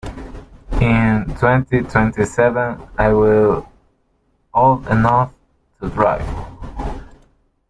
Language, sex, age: English, male, 19-29